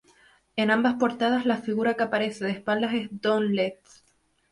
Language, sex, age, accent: Spanish, female, 19-29, España: Islas Canarias